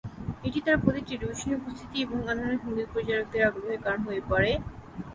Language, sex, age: Bengali, female, 19-29